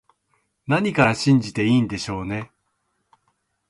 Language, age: Japanese, 50-59